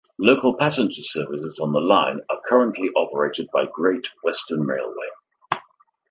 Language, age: English, 60-69